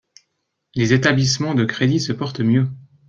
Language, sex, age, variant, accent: French, male, 19-29, Français d'Europe, Français de Suisse